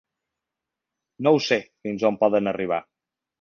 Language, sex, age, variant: Catalan, male, 19-29, Balear